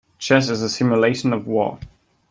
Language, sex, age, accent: English, male, 19-29, United States English